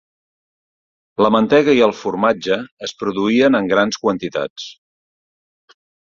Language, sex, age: Catalan, male, 50-59